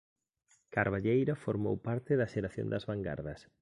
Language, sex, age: Galician, male, 40-49